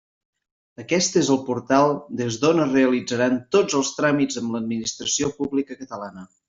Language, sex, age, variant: Catalan, male, 19-29, Central